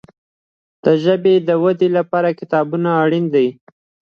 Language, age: Pashto, under 19